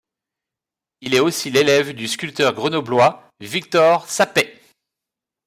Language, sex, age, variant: French, male, 40-49, Français de métropole